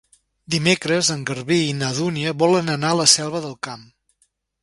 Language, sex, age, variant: Catalan, male, 60-69, Central